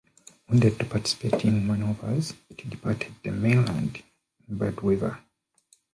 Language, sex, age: English, male, 30-39